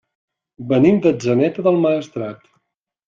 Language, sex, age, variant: Catalan, male, 50-59, Central